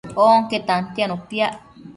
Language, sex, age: Matsés, female, 30-39